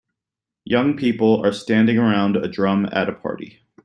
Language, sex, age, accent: English, male, 30-39, United States English